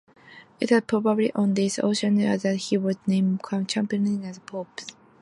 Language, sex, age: English, female, 19-29